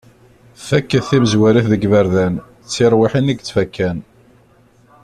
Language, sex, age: Kabyle, male, 50-59